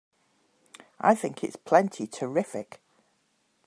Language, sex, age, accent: English, female, 50-59, England English